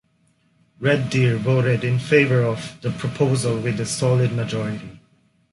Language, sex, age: English, male, 19-29